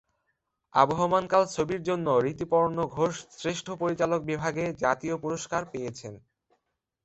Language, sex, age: Bengali, male, 19-29